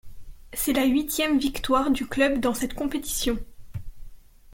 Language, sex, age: French, female, under 19